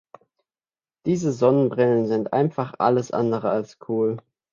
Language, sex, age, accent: German, male, under 19, Deutschland Deutsch